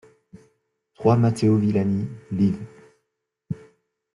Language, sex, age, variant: French, male, 19-29, Français de métropole